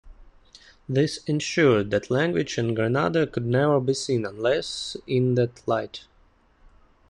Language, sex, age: English, male, 19-29